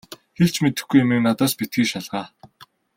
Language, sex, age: Mongolian, male, 19-29